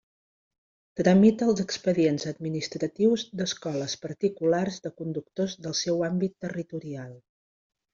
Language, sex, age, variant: Catalan, female, 50-59, Central